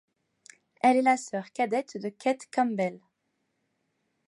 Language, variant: French, Français de métropole